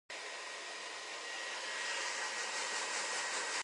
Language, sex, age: Min Nan Chinese, female, 19-29